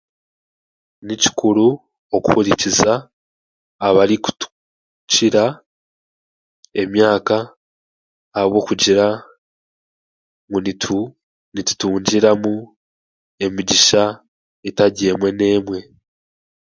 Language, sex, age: Chiga, male, 19-29